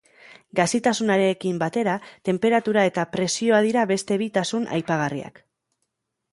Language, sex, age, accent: Basque, female, 30-39, Erdialdekoa edo Nafarra (Gipuzkoa, Nafarroa)